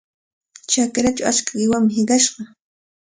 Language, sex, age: Cajatambo North Lima Quechua, female, 30-39